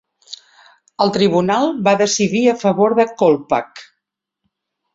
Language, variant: Catalan, Central